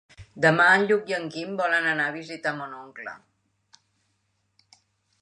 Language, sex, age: Catalan, female, 70-79